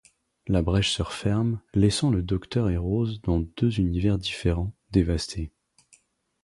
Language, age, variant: French, 30-39, Français de métropole